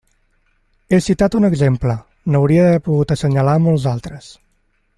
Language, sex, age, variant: Catalan, male, 19-29, Central